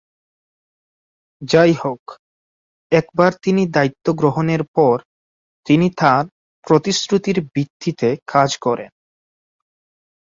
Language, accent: Bengali, fluent